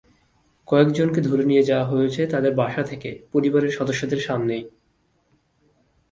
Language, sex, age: Bengali, male, 19-29